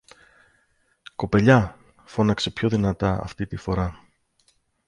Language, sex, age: Greek, male, 30-39